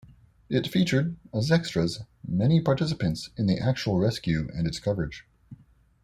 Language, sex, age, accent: English, male, 19-29, United States English